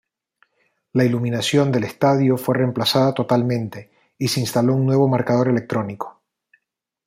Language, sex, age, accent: Spanish, male, 40-49, España: Islas Canarias